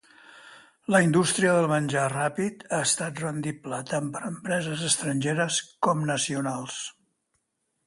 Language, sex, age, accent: Catalan, male, 60-69, Barceloní